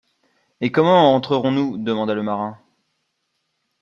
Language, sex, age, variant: French, male, 19-29, Français de métropole